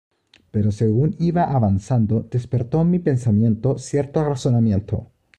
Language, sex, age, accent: Spanish, male, 19-29, Chileno: Chile, Cuyo